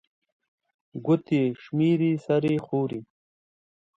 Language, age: Pashto, 30-39